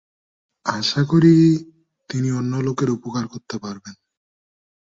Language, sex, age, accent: Bengali, male, 19-29, প্রমিত